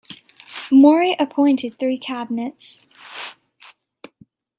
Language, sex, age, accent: English, female, under 19, United States English